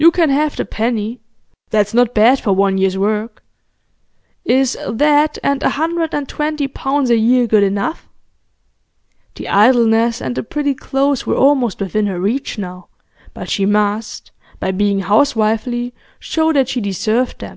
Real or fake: real